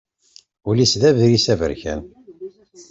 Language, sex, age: Kabyle, male, 50-59